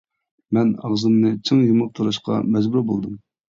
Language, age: Uyghur, 19-29